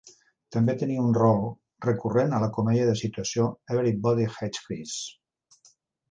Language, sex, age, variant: Catalan, male, 60-69, Central